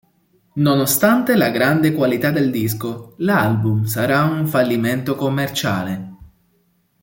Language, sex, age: Italian, male, 19-29